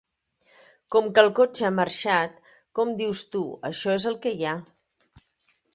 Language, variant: Catalan, Central